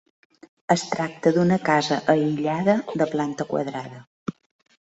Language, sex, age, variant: Catalan, female, 50-59, Balear